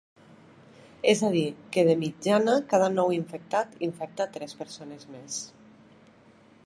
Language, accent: Catalan, valencià